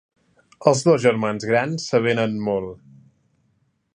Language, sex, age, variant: Catalan, male, 19-29, Central